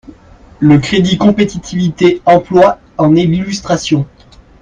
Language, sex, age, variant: French, male, 30-39, Français de métropole